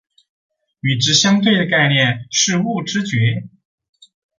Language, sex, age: Chinese, male, 19-29